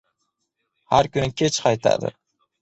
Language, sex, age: Uzbek, male, 19-29